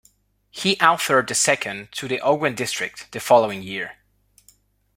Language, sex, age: English, male, 30-39